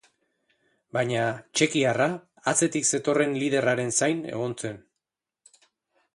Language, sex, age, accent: Basque, male, 40-49, Erdialdekoa edo Nafarra (Gipuzkoa, Nafarroa)